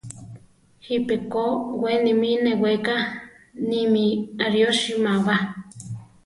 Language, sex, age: Central Tarahumara, female, 30-39